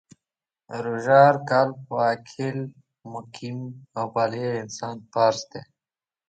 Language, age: Pashto, under 19